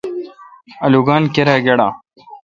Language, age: Kalkoti, 19-29